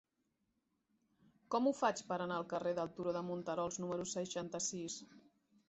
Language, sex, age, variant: Catalan, female, 40-49, Central